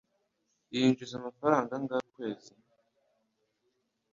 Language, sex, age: Kinyarwanda, male, under 19